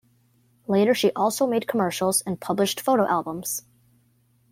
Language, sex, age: English, female, under 19